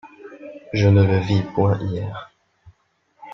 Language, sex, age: French, male, 19-29